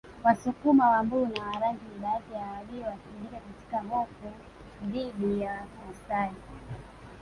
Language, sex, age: Swahili, female, 30-39